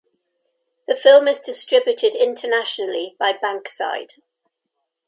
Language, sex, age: English, female, 70-79